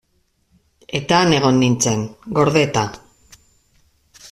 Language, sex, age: Basque, female, 50-59